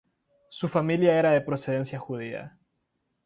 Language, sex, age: Spanish, female, 19-29